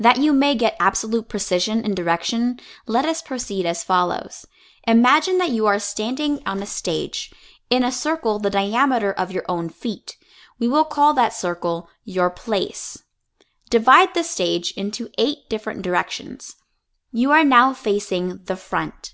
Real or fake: real